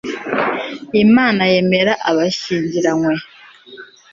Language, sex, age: Kinyarwanda, female, 19-29